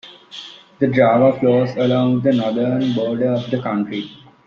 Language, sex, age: English, male, under 19